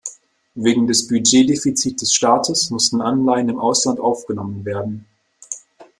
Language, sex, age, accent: German, male, 19-29, Deutschland Deutsch